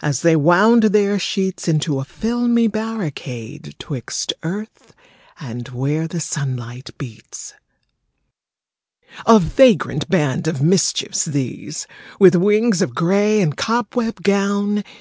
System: none